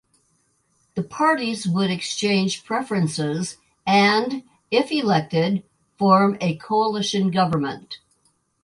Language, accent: English, United States English